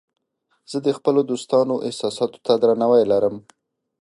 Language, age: Pashto, 19-29